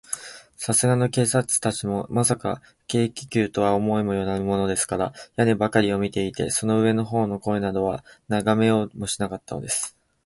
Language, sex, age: Japanese, male, 19-29